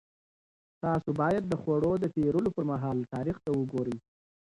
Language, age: Pashto, 19-29